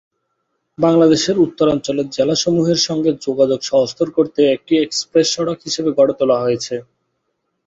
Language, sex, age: Bengali, male, 19-29